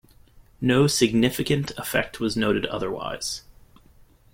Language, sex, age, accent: English, male, 19-29, United States English